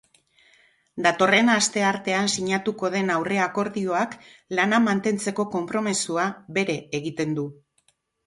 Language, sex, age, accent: Basque, female, 60-69, Mendebalekoa (Araba, Bizkaia, Gipuzkoako mendebaleko herri batzuk)